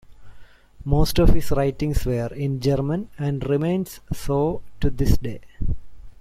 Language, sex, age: English, male, 40-49